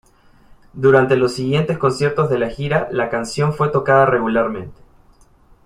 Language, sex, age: Spanish, male, 30-39